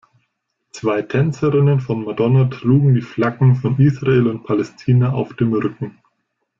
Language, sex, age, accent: German, male, 19-29, Deutschland Deutsch